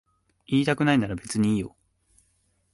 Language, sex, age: Japanese, male, under 19